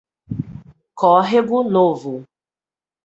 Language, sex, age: Portuguese, female, 40-49